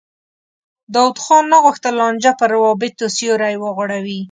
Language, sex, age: Pashto, female, 19-29